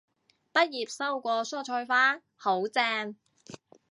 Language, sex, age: Cantonese, female, 19-29